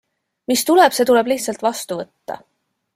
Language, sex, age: Estonian, female, 40-49